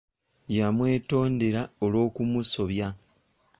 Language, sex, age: Ganda, male, 19-29